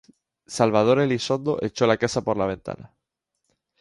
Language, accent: Spanish, España: Islas Canarias